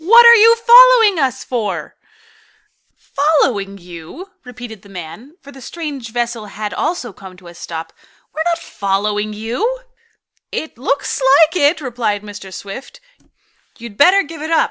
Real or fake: real